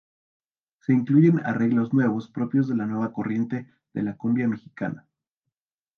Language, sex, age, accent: Spanish, male, 19-29, México